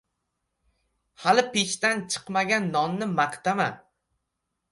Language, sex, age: Uzbek, male, 19-29